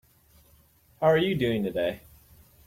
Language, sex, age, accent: English, male, 19-29, United States English